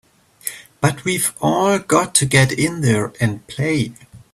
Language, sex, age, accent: English, male, 30-39, England English